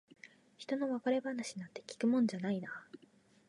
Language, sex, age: Japanese, female, 19-29